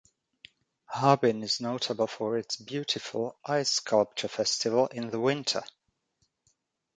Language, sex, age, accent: English, male, 40-49, England English